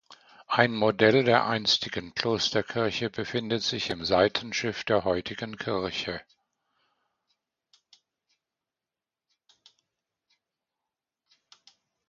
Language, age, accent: German, 70-79, Deutschland Deutsch